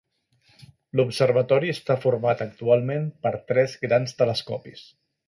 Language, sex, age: Catalan, male, 40-49